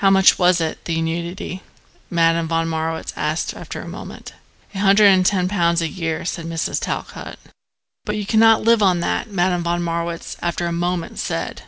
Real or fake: real